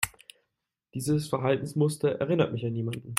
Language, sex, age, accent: German, male, 19-29, Deutschland Deutsch